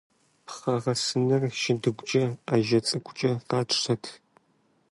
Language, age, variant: Kabardian, 19-29, Адыгэбзэ (Къэбэрдей, Кирил, псоми зэдай)